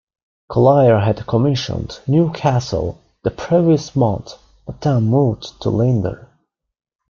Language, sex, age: English, male, 19-29